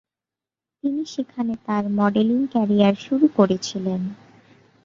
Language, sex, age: Bengali, female, 19-29